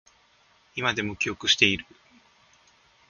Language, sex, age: Japanese, male, 19-29